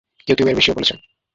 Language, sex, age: Bengali, male, 19-29